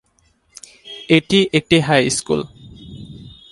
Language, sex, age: Bengali, male, 19-29